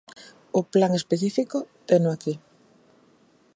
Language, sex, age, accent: Galician, female, 50-59, Central (gheada)